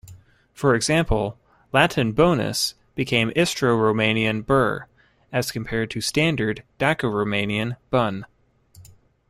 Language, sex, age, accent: English, male, 19-29, United States English